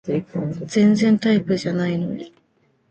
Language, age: Japanese, 19-29